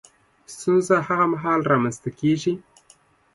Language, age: Pashto, 30-39